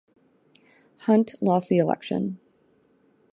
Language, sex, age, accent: English, female, 30-39, United States English